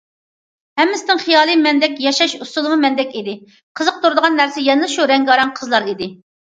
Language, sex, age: Uyghur, female, 40-49